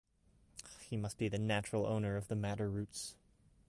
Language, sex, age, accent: English, male, 19-29, United States English